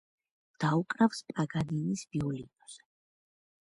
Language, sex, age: Georgian, female, under 19